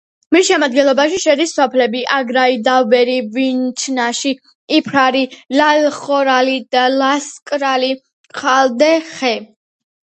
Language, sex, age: Georgian, female, under 19